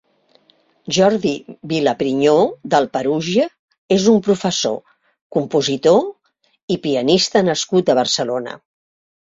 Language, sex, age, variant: Catalan, female, 60-69, Central